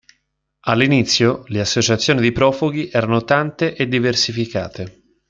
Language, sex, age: Italian, male, 19-29